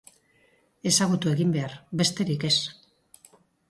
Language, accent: Basque, Erdialdekoa edo Nafarra (Gipuzkoa, Nafarroa)